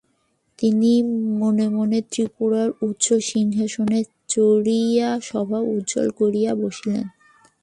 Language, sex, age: Bengali, female, 19-29